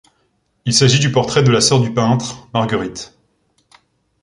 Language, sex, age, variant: French, male, 19-29, Français de métropole